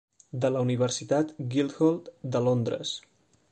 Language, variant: Catalan, Central